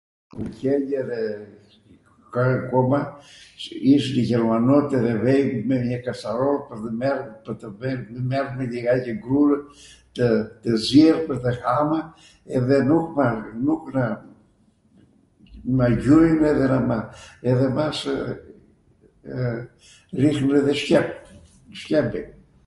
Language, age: Arvanitika Albanian, 70-79